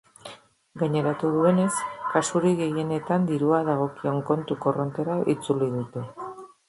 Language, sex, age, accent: Basque, female, 50-59, Erdialdekoa edo Nafarra (Gipuzkoa, Nafarroa)